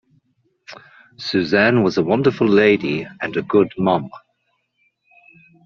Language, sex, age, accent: English, male, 50-59, England English